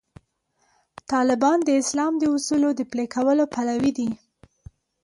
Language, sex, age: Pashto, female, 19-29